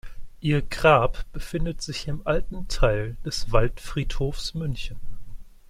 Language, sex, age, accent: German, male, 19-29, Deutschland Deutsch